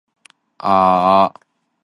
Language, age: Cantonese, 19-29